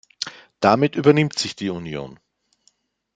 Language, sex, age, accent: German, male, 50-59, Österreichisches Deutsch